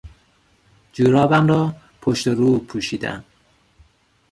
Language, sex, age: Persian, male, 19-29